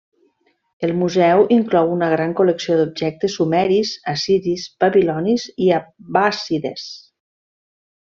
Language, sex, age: Catalan, female, 50-59